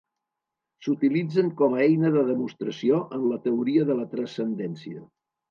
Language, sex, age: Catalan, male, 80-89